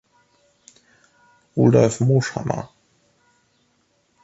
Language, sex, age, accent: German, male, 19-29, Deutschland Deutsch